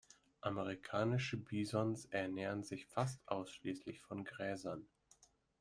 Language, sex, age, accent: German, male, 19-29, Deutschland Deutsch